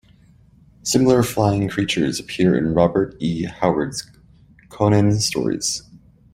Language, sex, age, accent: English, male, 19-29, United States English